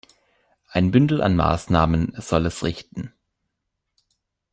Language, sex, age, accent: German, male, 19-29, Deutschland Deutsch